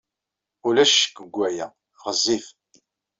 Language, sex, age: Kabyle, male, 40-49